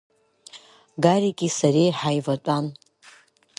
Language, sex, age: Abkhazian, female, 30-39